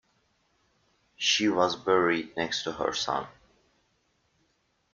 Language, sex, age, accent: English, male, 19-29, United States English